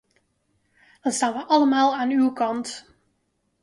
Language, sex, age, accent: Dutch, female, 30-39, Nederlands Nederlands